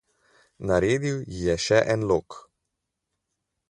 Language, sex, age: Slovenian, male, 40-49